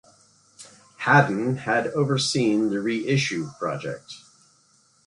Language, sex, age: English, male, 50-59